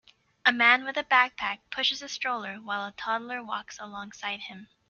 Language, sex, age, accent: English, female, 19-29, United States English